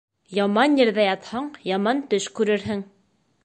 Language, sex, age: Bashkir, female, 19-29